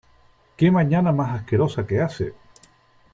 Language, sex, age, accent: Spanish, male, 60-69, España: Islas Canarias